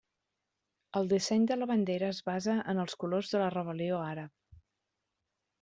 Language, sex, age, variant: Catalan, female, 40-49, Central